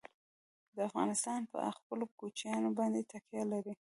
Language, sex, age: Pashto, female, 19-29